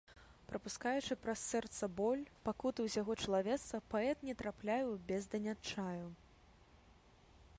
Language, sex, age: Belarusian, female, 19-29